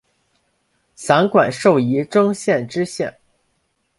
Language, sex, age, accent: Chinese, male, under 19, 出生地：辽宁省